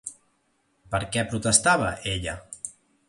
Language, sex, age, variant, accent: Catalan, male, 30-39, Central, central